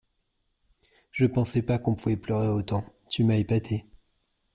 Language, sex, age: French, male, 30-39